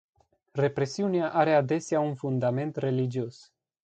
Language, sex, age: Romanian, male, 19-29